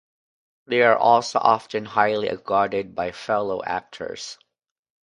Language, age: English, 30-39